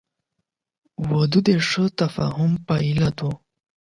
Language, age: Pashto, 19-29